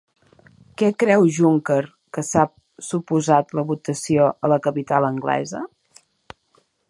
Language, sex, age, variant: Catalan, female, 40-49, Septentrional